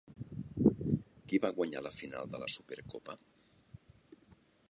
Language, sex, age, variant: Catalan, male, 60-69, Central